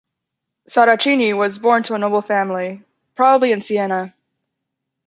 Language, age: English, 19-29